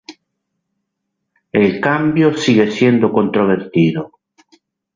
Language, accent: Spanish, España: Centro-Sur peninsular (Madrid, Toledo, Castilla-La Mancha)